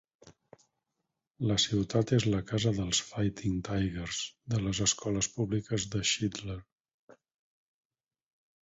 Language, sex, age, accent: Catalan, male, 40-49, Barcelona